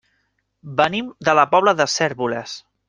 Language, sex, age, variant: Catalan, male, 19-29, Central